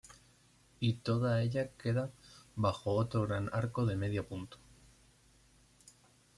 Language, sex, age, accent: Spanish, male, 30-39, España: Norte peninsular (Asturias, Castilla y León, Cantabria, País Vasco, Navarra, Aragón, La Rioja, Guadalajara, Cuenca)